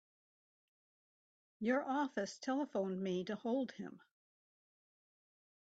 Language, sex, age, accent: English, female, 70-79, United States English